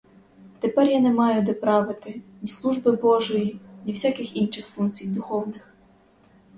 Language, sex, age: Ukrainian, female, 19-29